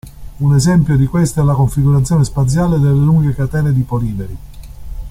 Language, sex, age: Italian, male, 60-69